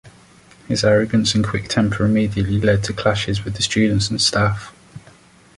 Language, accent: English, England English